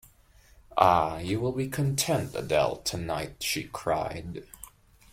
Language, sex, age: English, male, 19-29